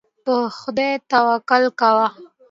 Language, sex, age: Pashto, female, 19-29